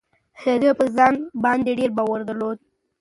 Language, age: Pashto, 19-29